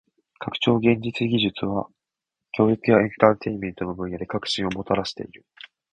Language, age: Japanese, 19-29